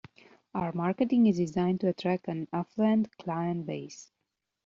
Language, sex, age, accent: English, female, 30-39, United States English